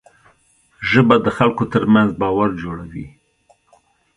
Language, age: Pashto, 60-69